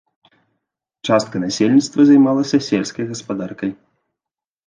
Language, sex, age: Belarusian, male, 30-39